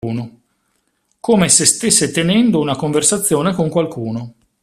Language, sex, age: Italian, male, 40-49